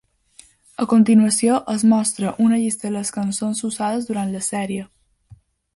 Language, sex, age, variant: Catalan, female, under 19, Balear